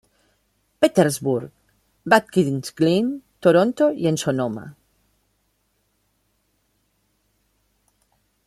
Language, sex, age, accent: Spanish, female, 50-59, España: Norte peninsular (Asturias, Castilla y León, Cantabria, País Vasco, Navarra, Aragón, La Rioja, Guadalajara, Cuenca)